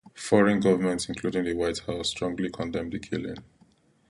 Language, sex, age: English, male, 30-39